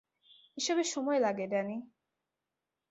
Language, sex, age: Bengali, female, 19-29